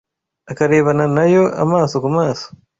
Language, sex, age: Kinyarwanda, male, 19-29